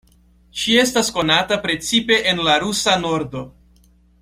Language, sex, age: Esperanto, male, 19-29